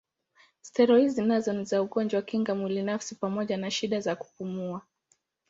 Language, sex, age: Swahili, female, 19-29